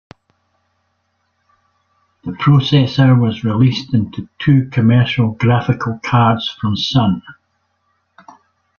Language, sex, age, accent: English, male, 50-59, Scottish English